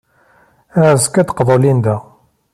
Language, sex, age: Kabyle, male, 30-39